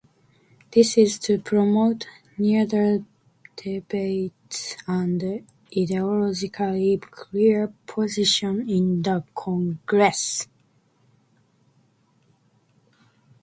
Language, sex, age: English, female, 19-29